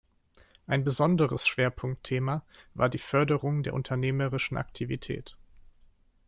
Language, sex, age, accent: German, male, 19-29, Deutschland Deutsch